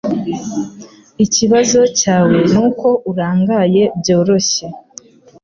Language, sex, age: Kinyarwanda, female, under 19